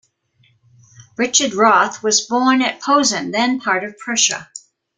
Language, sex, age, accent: English, female, 70-79, United States English